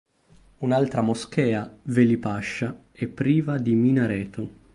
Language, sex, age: Italian, male, 19-29